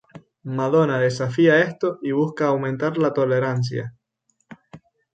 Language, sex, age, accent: Spanish, male, 19-29, España: Islas Canarias